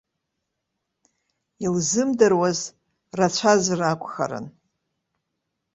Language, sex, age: Abkhazian, female, 60-69